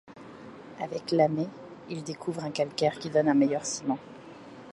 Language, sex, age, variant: French, female, 30-39, Français de métropole